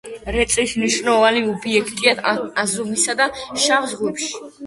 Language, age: Georgian, under 19